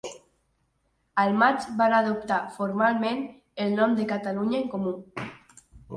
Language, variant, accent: Catalan, Nord-Occidental, nord-occidental